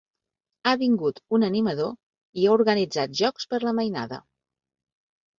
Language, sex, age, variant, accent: Catalan, female, 40-49, Central, central